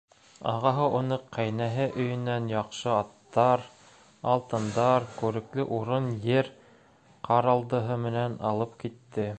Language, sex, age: Bashkir, male, 30-39